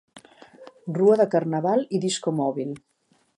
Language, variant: Catalan, Central